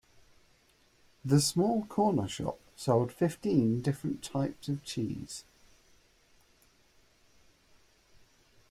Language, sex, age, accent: English, male, 40-49, England English